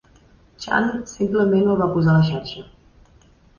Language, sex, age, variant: Catalan, female, 19-29, Central